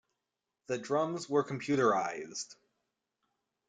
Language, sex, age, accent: English, male, 19-29, United States English